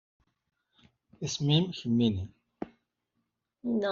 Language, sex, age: Kabyle, male, 40-49